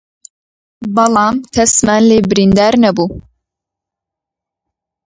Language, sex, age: Central Kurdish, female, under 19